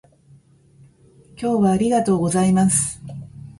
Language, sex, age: Japanese, female, 50-59